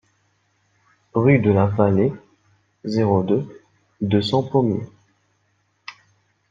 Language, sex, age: French, male, 19-29